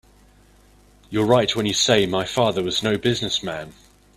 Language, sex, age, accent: English, male, 30-39, England English